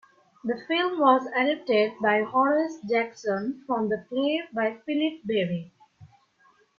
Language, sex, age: English, female, 19-29